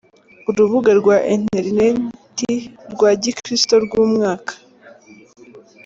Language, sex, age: Kinyarwanda, female, under 19